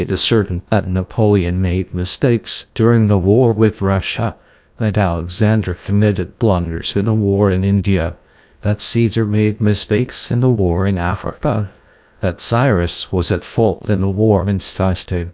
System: TTS, GlowTTS